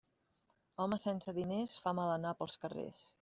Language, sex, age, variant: Catalan, female, 30-39, Central